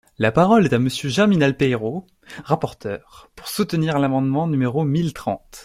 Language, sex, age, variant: French, male, 19-29, Français de métropole